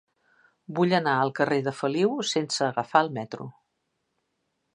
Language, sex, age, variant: Catalan, female, 60-69, Central